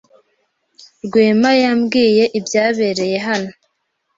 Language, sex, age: Kinyarwanda, female, 19-29